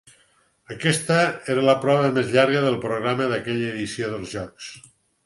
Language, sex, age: Catalan, male, 60-69